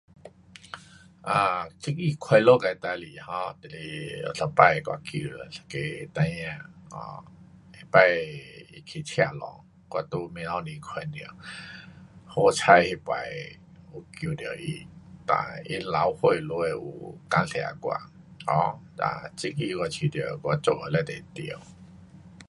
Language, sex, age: Pu-Xian Chinese, male, 50-59